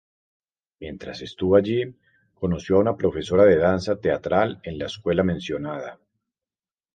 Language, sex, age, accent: Spanish, male, 40-49, Andino-Pacífico: Colombia, Perú, Ecuador, oeste de Bolivia y Venezuela andina